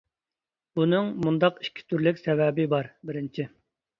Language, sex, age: Uyghur, male, 30-39